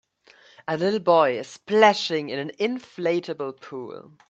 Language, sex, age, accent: English, male, 19-29, United States English